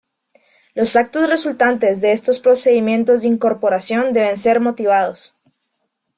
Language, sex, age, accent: Spanish, female, 19-29, América central